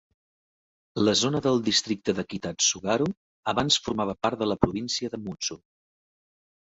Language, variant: Catalan, Central